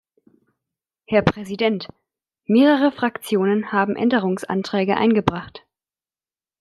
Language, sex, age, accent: German, female, 19-29, Deutschland Deutsch